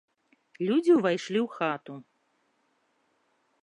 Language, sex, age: Belarusian, female, 30-39